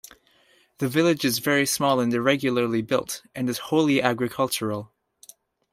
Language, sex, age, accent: English, male, 19-29, Canadian English